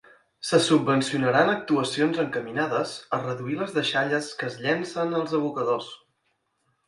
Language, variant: Catalan, Central